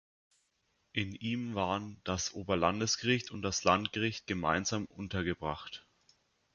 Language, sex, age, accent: German, male, under 19, Deutschland Deutsch